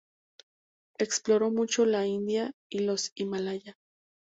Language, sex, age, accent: Spanish, female, 30-39, México